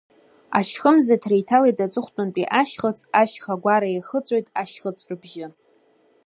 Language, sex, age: Abkhazian, female, under 19